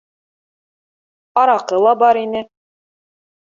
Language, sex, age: Bashkir, female, 30-39